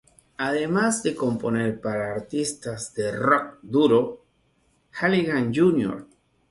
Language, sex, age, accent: Spanish, male, 40-49, Caribe: Cuba, Venezuela, Puerto Rico, República Dominicana, Panamá, Colombia caribeña, México caribeño, Costa del golfo de México